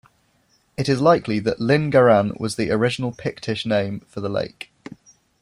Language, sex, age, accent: English, male, 19-29, England English